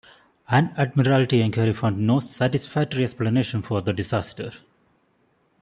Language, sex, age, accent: English, male, 19-29, India and South Asia (India, Pakistan, Sri Lanka)